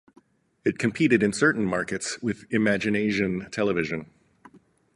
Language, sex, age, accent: English, male, 50-59, United States English